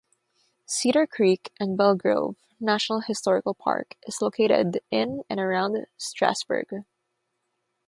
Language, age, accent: English, 19-29, United States English; Filipino